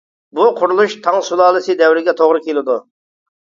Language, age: Uyghur, 40-49